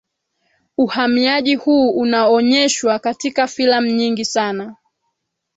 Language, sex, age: Swahili, female, 19-29